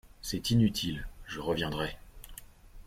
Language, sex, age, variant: French, male, 30-39, Français de métropole